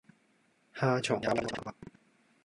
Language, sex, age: Cantonese, male, 19-29